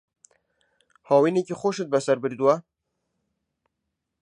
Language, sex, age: Central Kurdish, male, 19-29